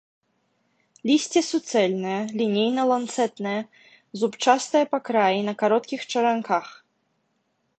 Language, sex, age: Belarusian, female, 30-39